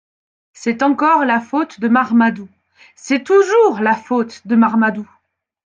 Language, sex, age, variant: French, female, 30-39, Français de métropole